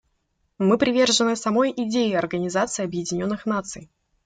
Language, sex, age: Russian, female, 19-29